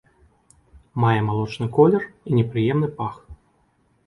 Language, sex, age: Belarusian, male, 19-29